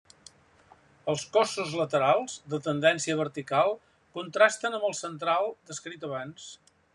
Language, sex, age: Catalan, male, 70-79